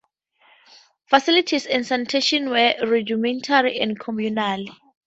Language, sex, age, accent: English, female, 19-29, Southern African (South Africa, Zimbabwe, Namibia)